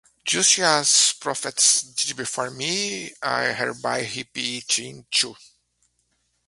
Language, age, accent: English, 40-49, United States English